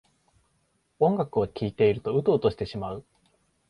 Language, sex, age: Japanese, male, 19-29